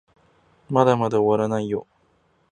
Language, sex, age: Japanese, male, 19-29